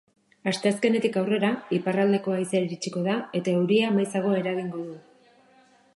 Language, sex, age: Basque, female, 40-49